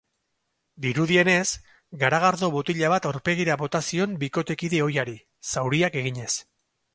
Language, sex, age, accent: Basque, male, 40-49, Mendebalekoa (Araba, Bizkaia, Gipuzkoako mendebaleko herri batzuk)